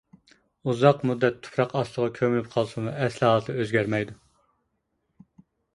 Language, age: Uyghur, 40-49